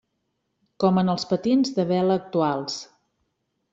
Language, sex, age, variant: Catalan, female, 40-49, Central